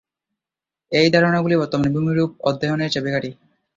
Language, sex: Bengali, male